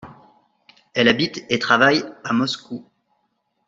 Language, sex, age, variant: French, male, 30-39, Français de métropole